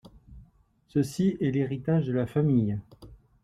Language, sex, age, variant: French, male, 40-49, Français de métropole